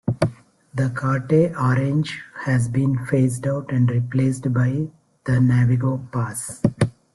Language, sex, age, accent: English, male, 50-59, India and South Asia (India, Pakistan, Sri Lanka)